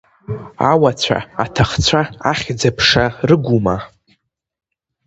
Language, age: Abkhazian, under 19